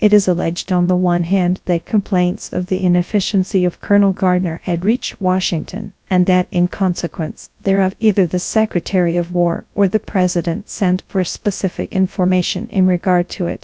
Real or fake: fake